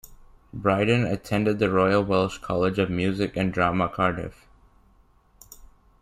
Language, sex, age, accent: English, male, under 19, United States English